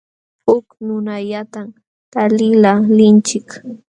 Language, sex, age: Jauja Wanca Quechua, female, 19-29